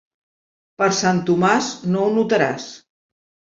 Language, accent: Catalan, Barceloní